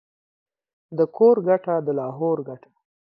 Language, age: Pashto, 19-29